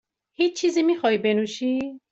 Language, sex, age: Persian, female, 40-49